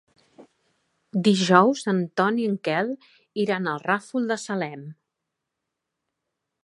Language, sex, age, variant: Catalan, female, 40-49, Central